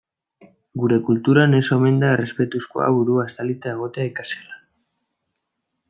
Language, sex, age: Basque, male, 19-29